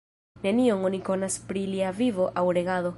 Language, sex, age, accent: Esperanto, female, under 19, Internacia